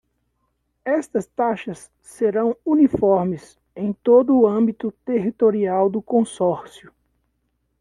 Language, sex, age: Portuguese, male, 30-39